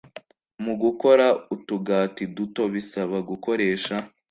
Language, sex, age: Kinyarwanda, male, under 19